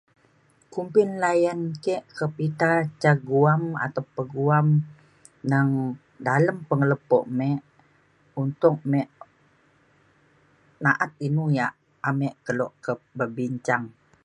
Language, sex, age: Mainstream Kenyah, female, 60-69